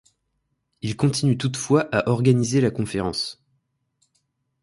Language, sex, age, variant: French, male, 19-29, Français de métropole